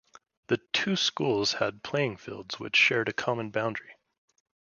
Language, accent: English, United States English